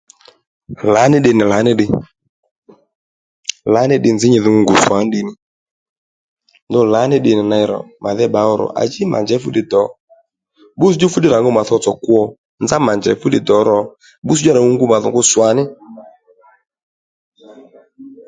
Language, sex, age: Lendu, female, 30-39